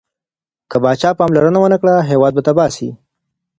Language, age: Pashto, 19-29